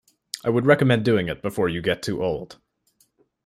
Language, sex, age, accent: English, male, 19-29, Canadian English